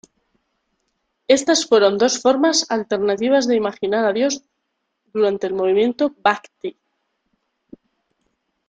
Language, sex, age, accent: Spanish, female, 30-39, España: Centro-Sur peninsular (Madrid, Toledo, Castilla-La Mancha)